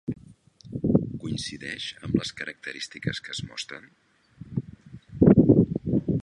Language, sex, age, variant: Catalan, male, 60-69, Central